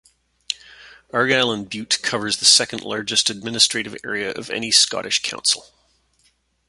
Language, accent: English, Canadian English